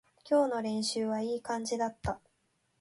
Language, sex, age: Japanese, female, 19-29